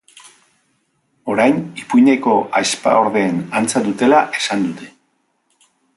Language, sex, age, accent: Basque, male, 50-59, Mendebalekoa (Araba, Bizkaia, Gipuzkoako mendebaleko herri batzuk)